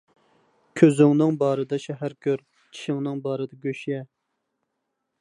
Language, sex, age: Uyghur, male, 19-29